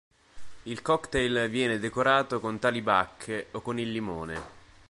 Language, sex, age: Italian, male, 19-29